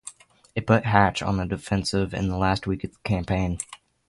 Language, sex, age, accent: English, male, under 19, United States English